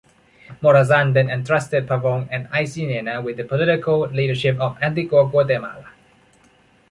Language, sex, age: English, male, 19-29